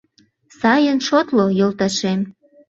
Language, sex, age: Mari, female, 19-29